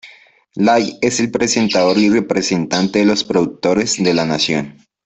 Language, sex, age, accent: Spanish, male, 19-29, Andino-Pacífico: Colombia, Perú, Ecuador, oeste de Bolivia y Venezuela andina